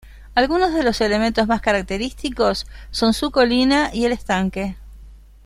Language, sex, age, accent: Spanish, female, 60-69, Rioplatense: Argentina, Uruguay, este de Bolivia, Paraguay